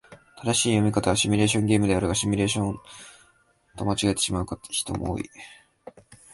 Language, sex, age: Japanese, male, 19-29